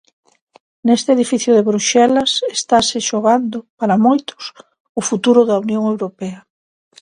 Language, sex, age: Galician, female, 50-59